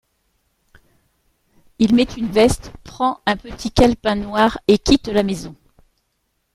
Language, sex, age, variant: French, female, 40-49, Français de métropole